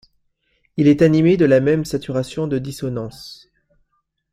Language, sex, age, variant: French, male, 19-29, Français de métropole